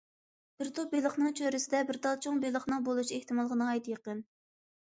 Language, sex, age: Uyghur, female, under 19